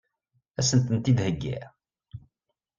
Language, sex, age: Kabyle, male, 40-49